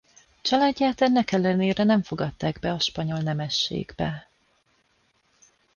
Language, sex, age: Hungarian, female, 30-39